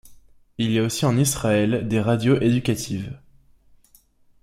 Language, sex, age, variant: French, male, 19-29, Français de métropole